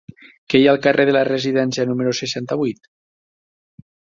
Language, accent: Catalan, valencià